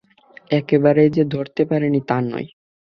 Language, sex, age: Bengali, male, 19-29